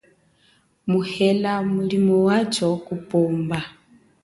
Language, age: Chokwe, 40-49